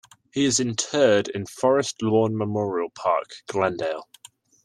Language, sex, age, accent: English, male, under 19, England English